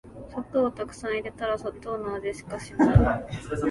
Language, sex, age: Japanese, female, 19-29